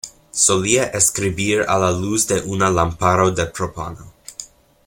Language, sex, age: Spanish, male, under 19